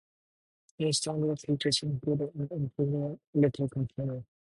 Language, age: English, 19-29